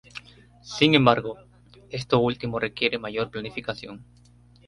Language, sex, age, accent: Spanish, male, 19-29, Andino-Pacífico: Colombia, Perú, Ecuador, oeste de Bolivia y Venezuela andina